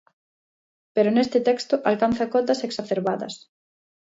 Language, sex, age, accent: Galician, female, 19-29, Normativo (estándar)